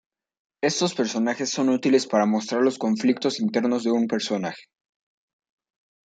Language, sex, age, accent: Spanish, male, under 19, México